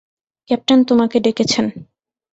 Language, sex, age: Bengali, female, 19-29